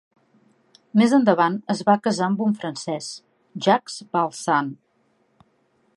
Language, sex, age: Catalan, female, 40-49